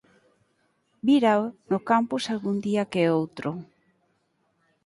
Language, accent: Galician, Normativo (estándar)